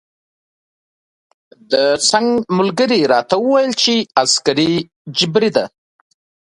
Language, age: Pashto, 30-39